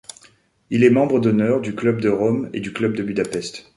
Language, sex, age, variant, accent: French, male, 30-39, Français des départements et régions d'outre-mer, Français de La Réunion